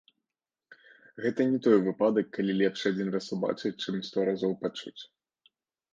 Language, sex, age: Belarusian, male, 19-29